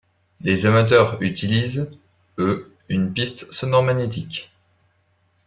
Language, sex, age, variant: French, male, 19-29, Français de métropole